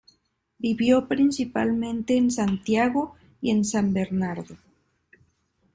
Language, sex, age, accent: Spanish, female, 19-29, México